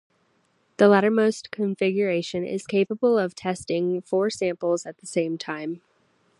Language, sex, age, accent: English, female, 19-29, United States English